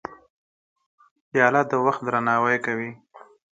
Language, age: Pashto, 30-39